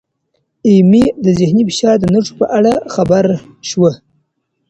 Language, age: Pashto, 19-29